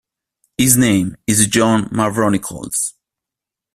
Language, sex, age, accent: English, male, 19-29, England English